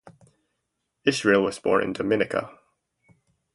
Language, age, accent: English, 19-29, United States English